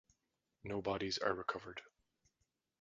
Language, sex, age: English, male, 30-39